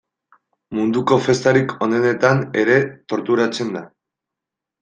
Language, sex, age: Basque, male, 19-29